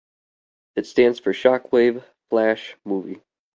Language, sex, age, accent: English, male, 19-29, United States English